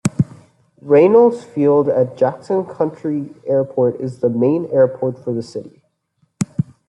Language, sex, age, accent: English, male, 19-29, United States English